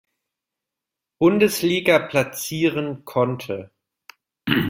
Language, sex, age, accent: German, male, 19-29, Deutschland Deutsch